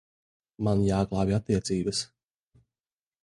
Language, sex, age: Latvian, male, 19-29